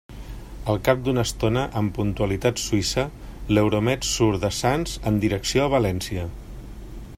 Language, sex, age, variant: Catalan, male, 50-59, Central